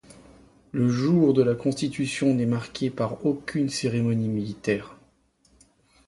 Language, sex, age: French, male, 30-39